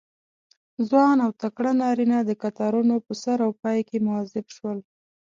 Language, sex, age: Pashto, female, 19-29